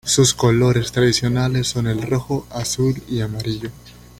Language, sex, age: Spanish, male, 19-29